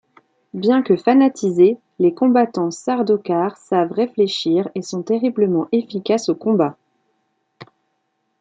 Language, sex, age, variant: French, female, 19-29, Français de métropole